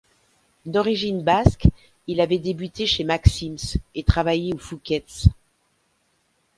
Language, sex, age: French, female, 50-59